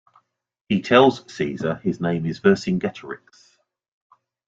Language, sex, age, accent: English, male, 50-59, England English